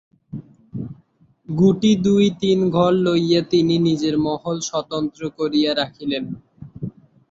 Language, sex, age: Bengali, male, under 19